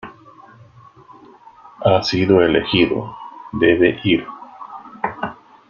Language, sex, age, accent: Spanish, male, 50-59, América central